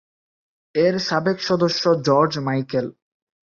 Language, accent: Bengali, Bangladeshi; শুদ্ধ বাংলা